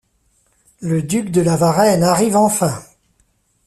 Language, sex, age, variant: French, male, 40-49, Français de métropole